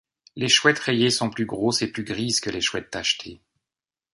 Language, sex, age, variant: French, male, 50-59, Français de métropole